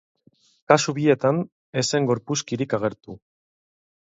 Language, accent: Basque, Mendebalekoa (Araba, Bizkaia, Gipuzkoako mendebaleko herri batzuk)